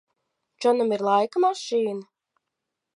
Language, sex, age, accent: Latvian, female, 30-39, bez akcenta